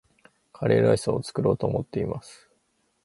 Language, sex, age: Japanese, male, 30-39